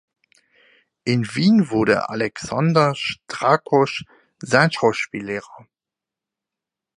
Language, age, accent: German, 19-29, Deutschland Deutsch